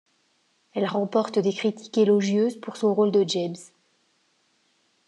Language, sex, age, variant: French, female, 50-59, Français de métropole